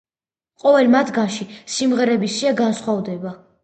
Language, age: Georgian, under 19